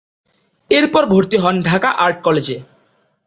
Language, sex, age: Bengali, male, 19-29